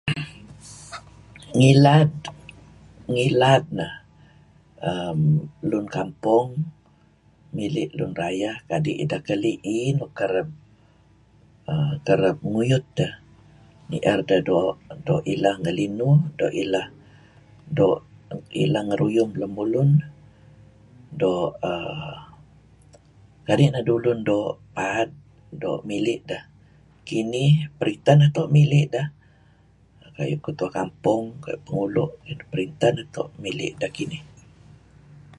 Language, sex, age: Kelabit, female, 60-69